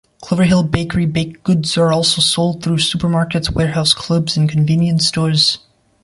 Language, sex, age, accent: English, male, 19-29, United States English